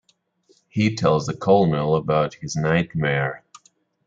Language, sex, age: English, male, 19-29